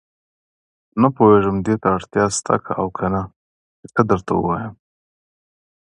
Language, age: Pashto, 30-39